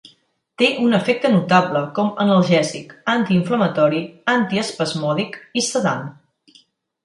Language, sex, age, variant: Catalan, female, 40-49, Nord-Occidental